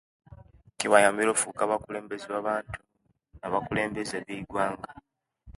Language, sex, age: Kenyi, male, under 19